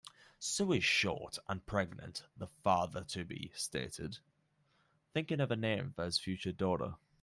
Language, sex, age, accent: English, male, under 19, England English